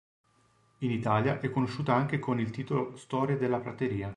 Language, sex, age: Italian, male, 40-49